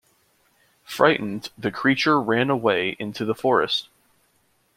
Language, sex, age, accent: English, male, 19-29, United States English